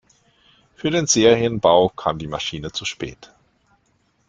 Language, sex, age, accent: German, male, 40-49, Deutschland Deutsch